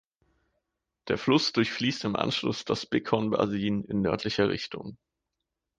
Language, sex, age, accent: German, male, 19-29, Deutschland Deutsch